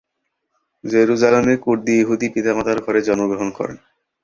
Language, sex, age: Bengali, male, under 19